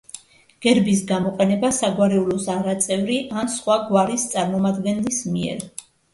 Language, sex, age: Georgian, female, 50-59